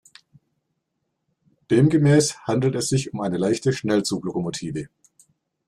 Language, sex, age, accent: German, male, 40-49, Deutschland Deutsch